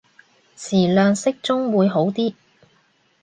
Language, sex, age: Cantonese, female, 30-39